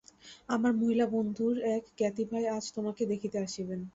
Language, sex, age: Bengali, female, 19-29